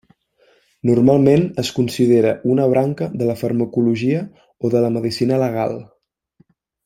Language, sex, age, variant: Catalan, male, 19-29, Central